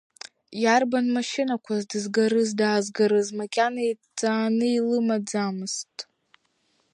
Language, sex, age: Abkhazian, female, under 19